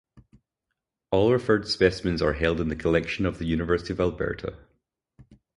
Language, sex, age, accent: English, male, 30-39, Scottish English